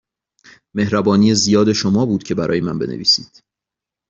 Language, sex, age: Persian, male, 30-39